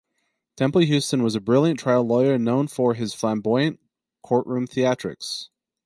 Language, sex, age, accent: English, male, 30-39, United States English